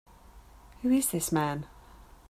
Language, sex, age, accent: English, female, 40-49, England English